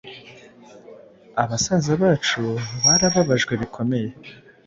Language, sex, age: Kinyarwanda, male, 19-29